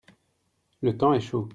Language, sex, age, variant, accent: French, male, 30-39, Français d'Europe, Français de Belgique